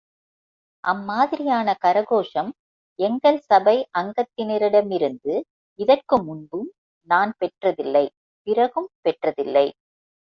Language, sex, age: Tamil, female, 50-59